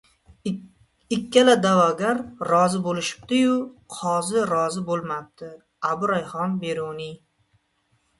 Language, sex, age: Uzbek, male, 30-39